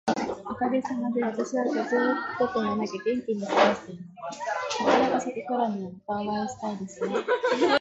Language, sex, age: Japanese, female, 19-29